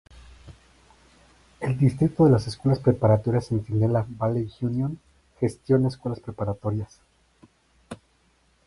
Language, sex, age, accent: Spanish, male, 30-39, México